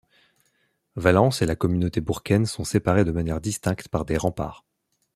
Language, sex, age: French, male, 19-29